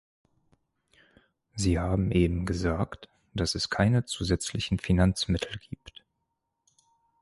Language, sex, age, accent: German, male, 30-39, Deutschland Deutsch